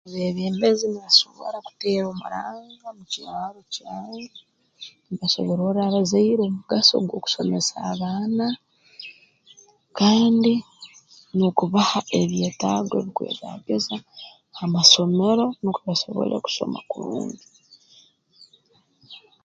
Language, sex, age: Tooro, female, 30-39